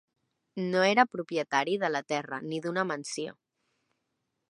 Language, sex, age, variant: Catalan, female, 40-49, Central